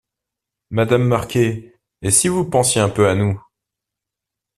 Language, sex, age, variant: French, male, 30-39, Français de métropole